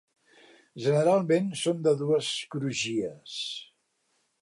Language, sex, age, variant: Catalan, male, 60-69, Central